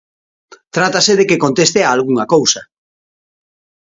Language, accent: Galician, Normativo (estándar)